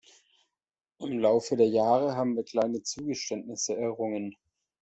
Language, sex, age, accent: German, male, 30-39, Deutschland Deutsch